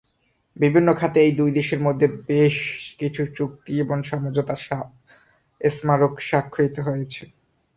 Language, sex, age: Bengali, male, 19-29